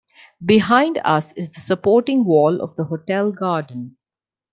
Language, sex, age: English, female, under 19